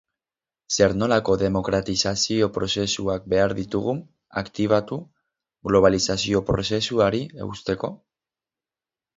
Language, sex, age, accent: Basque, male, 19-29, Mendebalekoa (Araba, Bizkaia, Gipuzkoako mendebaleko herri batzuk)